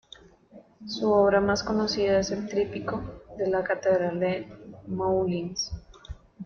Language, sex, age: Spanish, female, 19-29